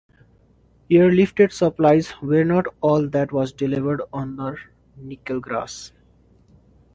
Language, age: English, 19-29